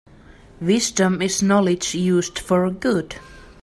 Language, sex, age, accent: English, female, 19-29, England English